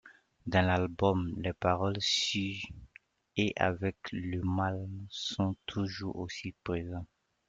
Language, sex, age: French, male, 30-39